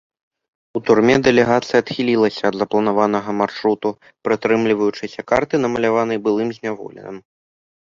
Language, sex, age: Belarusian, male, under 19